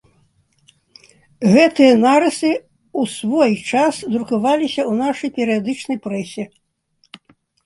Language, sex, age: Belarusian, female, 70-79